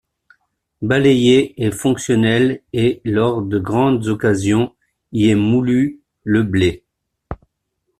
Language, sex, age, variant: French, male, 50-59, Français de métropole